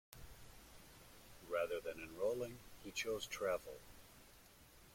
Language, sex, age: English, male, 40-49